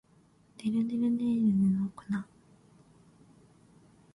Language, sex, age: Japanese, female, under 19